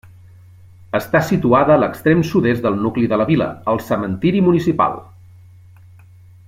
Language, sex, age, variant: Catalan, male, 40-49, Central